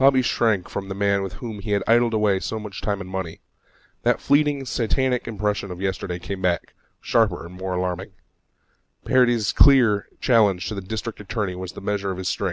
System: none